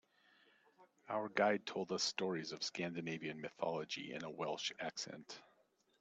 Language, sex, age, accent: English, male, 50-59, United States English